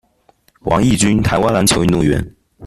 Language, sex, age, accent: Chinese, male, under 19, 出生地：福建省